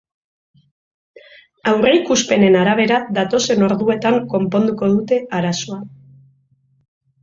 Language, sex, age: Basque, female, 30-39